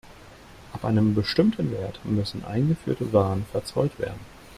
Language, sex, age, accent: German, male, 30-39, Deutschland Deutsch